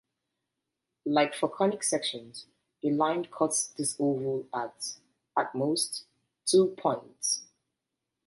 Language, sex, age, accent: English, female, 30-39, England English